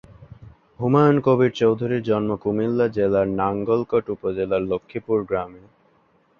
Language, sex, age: Bengali, male, 19-29